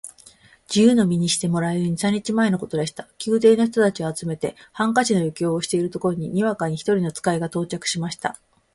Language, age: Japanese, 40-49